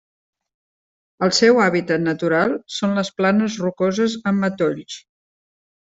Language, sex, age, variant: Catalan, female, 50-59, Central